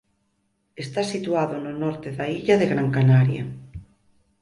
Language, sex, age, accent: Galician, female, 50-59, Central (sen gheada)